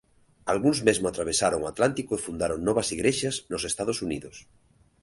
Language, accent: Galician, Normativo (estándar)